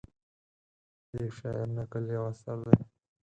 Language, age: Pashto, 19-29